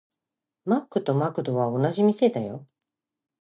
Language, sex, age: Japanese, female, 50-59